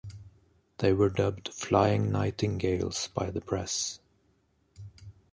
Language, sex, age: English, male, 30-39